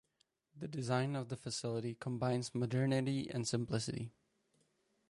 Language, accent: English, United States English